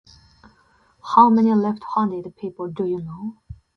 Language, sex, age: English, female, 19-29